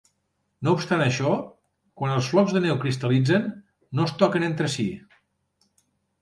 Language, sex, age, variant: Catalan, male, 50-59, Central